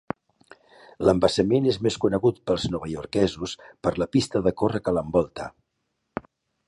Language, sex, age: Catalan, male, 50-59